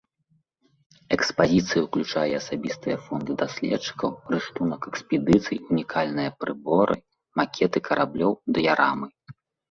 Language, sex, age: Belarusian, male, 30-39